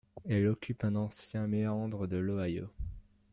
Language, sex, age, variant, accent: French, male, under 19, Français d'Europe, Français de Belgique